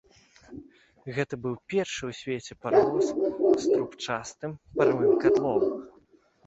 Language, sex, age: Belarusian, male, 19-29